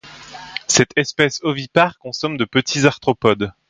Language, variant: French, Français de métropole